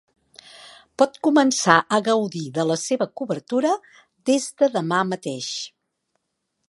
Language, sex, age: Catalan, female, 60-69